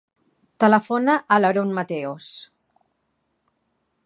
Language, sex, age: Catalan, female, 40-49